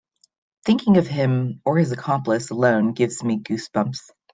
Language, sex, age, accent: English, female, 19-29, United States English